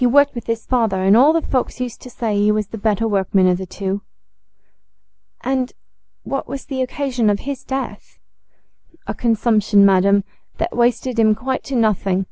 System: none